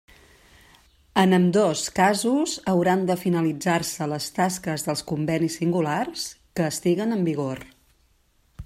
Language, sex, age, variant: Catalan, female, 40-49, Central